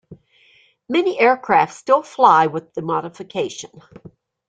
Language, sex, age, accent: English, female, 60-69, United States English